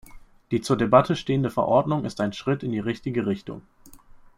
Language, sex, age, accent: German, male, under 19, Deutschland Deutsch